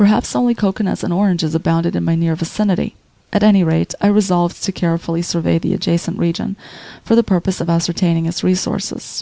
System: none